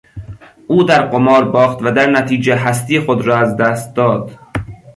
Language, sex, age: Persian, male, under 19